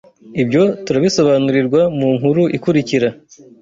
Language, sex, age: Kinyarwanda, male, 19-29